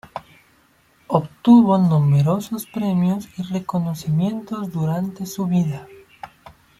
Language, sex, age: Spanish, male, 19-29